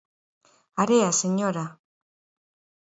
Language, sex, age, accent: Galician, female, 40-49, Central (gheada)